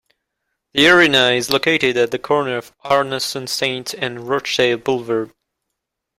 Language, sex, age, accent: English, male, 19-29, United States English